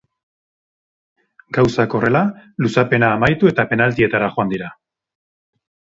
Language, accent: Basque, Erdialdekoa edo Nafarra (Gipuzkoa, Nafarroa)